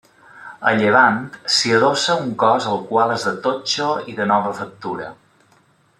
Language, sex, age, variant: Catalan, male, 30-39, Balear